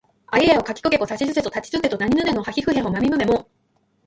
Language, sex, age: Japanese, female, 19-29